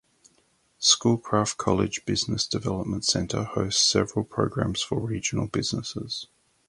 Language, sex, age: English, male, 40-49